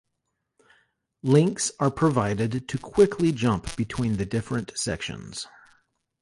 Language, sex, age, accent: English, male, 40-49, United States English